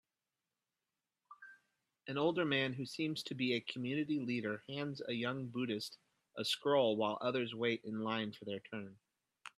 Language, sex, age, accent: English, male, 30-39, United States English